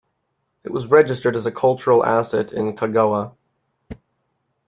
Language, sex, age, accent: English, male, 19-29, United States English